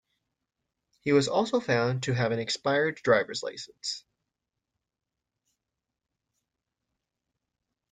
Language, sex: English, male